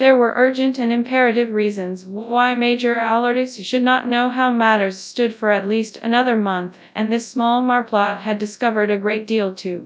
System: TTS, FastPitch